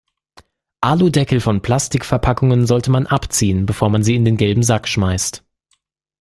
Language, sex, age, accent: German, male, 19-29, Deutschland Deutsch